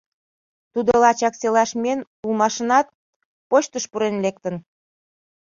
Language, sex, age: Mari, female, 30-39